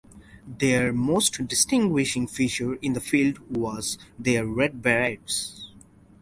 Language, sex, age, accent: English, male, 19-29, United States English